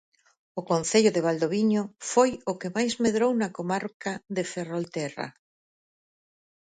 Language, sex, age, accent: Galician, female, 60-69, Normativo (estándar)